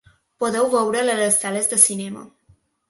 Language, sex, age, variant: Catalan, female, under 19, Balear